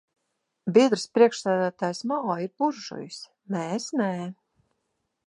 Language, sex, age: Latvian, female, 50-59